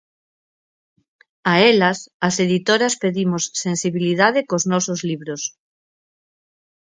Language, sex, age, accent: Galician, female, 40-49, Normativo (estándar)